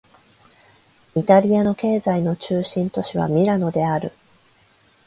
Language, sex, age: Japanese, female, 30-39